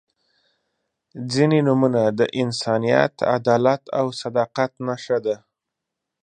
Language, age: Pashto, 19-29